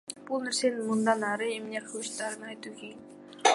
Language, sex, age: Kyrgyz, female, under 19